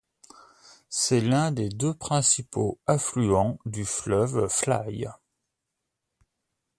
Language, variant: French, Français de métropole